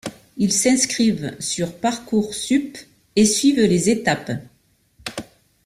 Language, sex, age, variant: French, female, 50-59, Français de métropole